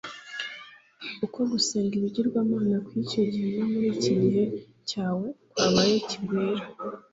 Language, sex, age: Kinyarwanda, female, 19-29